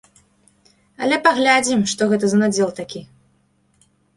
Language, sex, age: Belarusian, female, 19-29